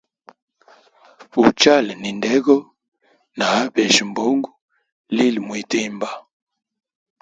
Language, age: Hemba, 19-29